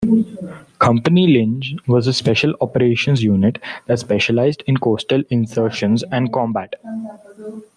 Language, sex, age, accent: English, male, under 19, India and South Asia (India, Pakistan, Sri Lanka)